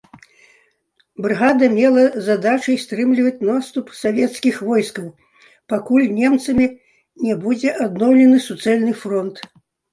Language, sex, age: Belarusian, female, 70-79